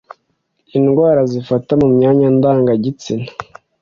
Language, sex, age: Kinyarwanda, male, 19-29